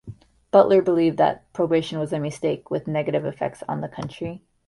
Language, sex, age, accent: English, female, 19-29, United States English